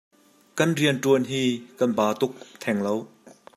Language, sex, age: Hakha Chin, male, 30-39